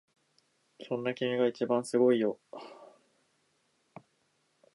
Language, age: Japanese, 19-29